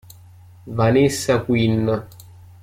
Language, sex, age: Italian, male, 19-29